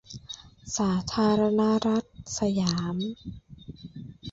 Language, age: Thai, 19-29